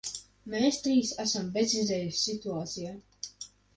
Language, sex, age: Latvian, male, under 19